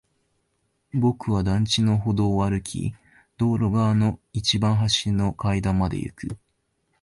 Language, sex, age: Japanese, male, 19-29